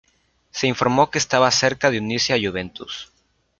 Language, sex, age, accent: Spanish, male, 30-39, México